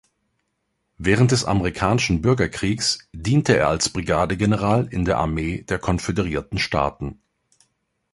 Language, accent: German, Deutschland Deutsch